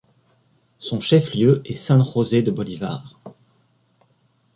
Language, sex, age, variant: French, male, 40-49, Français de métropole